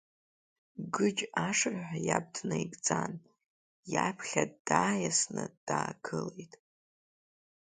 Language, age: Abkhazian, under 19